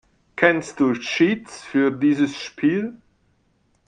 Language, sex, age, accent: German, male, 60-69, Deutschland Deutsch